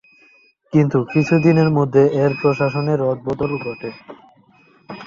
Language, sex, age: Bengali, male, 19-29